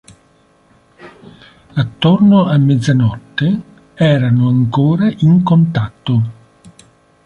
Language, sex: Italian, male